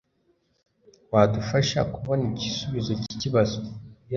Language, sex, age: Kinyarwanda, male, under 19